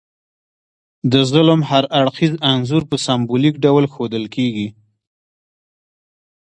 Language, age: Pashto, 30-39